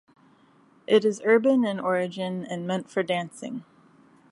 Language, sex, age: English, female, 40-49